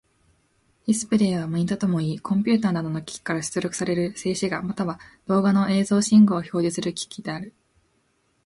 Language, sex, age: Japanese, female, 19-29